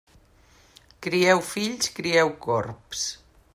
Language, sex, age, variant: Catalan, female, 50-59, Central